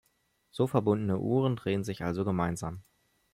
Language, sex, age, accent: German, male, 19-29, Deutschland Deutsch